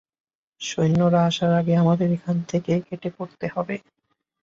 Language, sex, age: Bengali, male, 19-29